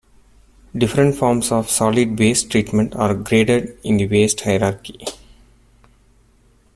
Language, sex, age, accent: English, male, 40-49, India and South Asia (India, Pakistan, Sri Lanka)